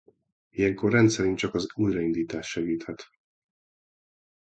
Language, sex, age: Hungarian, male, 40-49